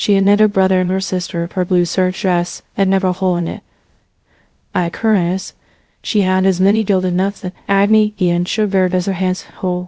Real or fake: fake